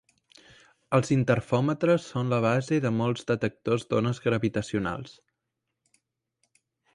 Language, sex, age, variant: Catalan, male, under 19, Central